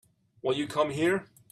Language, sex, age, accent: English, male, 30-39, United States English